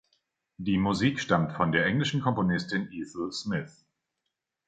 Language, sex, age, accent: German, male, 50-59, Deutschland Deutsch